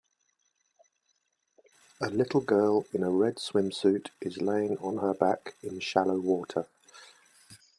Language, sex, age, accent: English, male, 40-49, England English